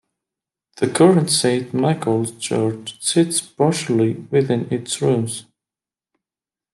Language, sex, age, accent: English, male, 19-29, United States English